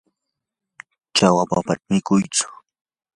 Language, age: Yanahuanca Pasco Quechua, 19-29